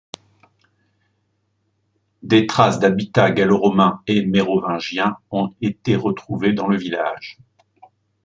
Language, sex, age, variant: French, male, 60-69, Français de métropole